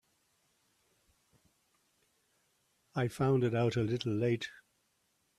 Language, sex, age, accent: English, male, 50-59, Irish English